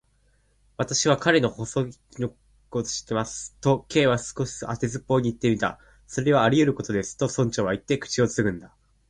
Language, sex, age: Japanese, male, 19-29